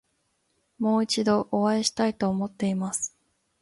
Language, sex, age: Japanese, female, 19-29